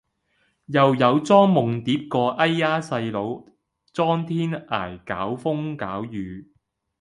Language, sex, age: Cantonese, male, 19-29